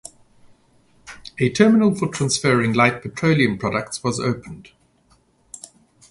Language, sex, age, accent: English, male, 40-49, Southern African (South Africa, Zimbabwe, Namibia)